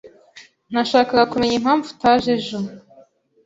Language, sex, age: Kinyarwanda, female, 19-29